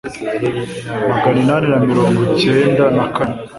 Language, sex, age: Kinyarwanda, male, 19-29